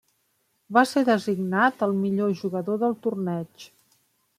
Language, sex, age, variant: Catalan, female, 50-59, Central